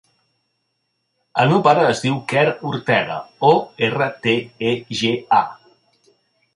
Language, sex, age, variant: Catalan, male, 40-49, Central